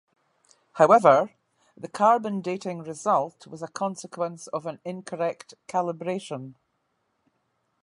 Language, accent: English, Scottish English